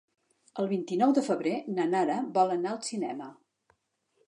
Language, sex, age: Catalan, female, 60-69